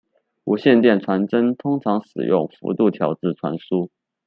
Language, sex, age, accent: Chinese, male, 19-29, 出生地：四川省